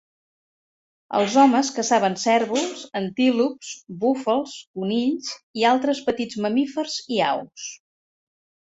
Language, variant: Catalan, Central